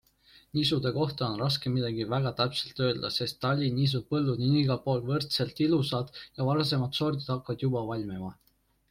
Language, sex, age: Estonian, male, 19-29